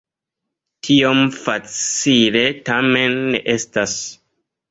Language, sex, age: Esperanto, male, 30-39